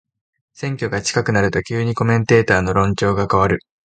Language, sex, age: Japanese, male, 19-29